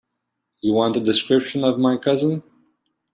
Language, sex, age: English, male, 19-29